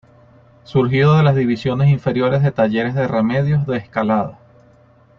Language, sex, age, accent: Spanish, male, 30-39, Andino-Pacífico: Colombia, Perú, Ecuador, oeste de Bolivia y Venezuela andina